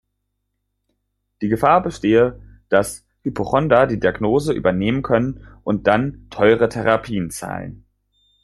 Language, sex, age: German, male, 19-29